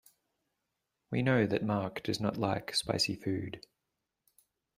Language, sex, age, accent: English, male, 40-49, Australian English